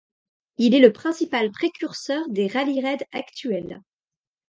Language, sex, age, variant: French, female, 40-49, Français de métropole